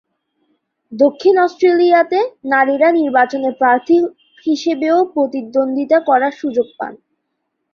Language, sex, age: Bengali, female, 19-29